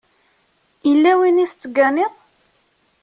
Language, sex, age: Kabyle, female, 30-39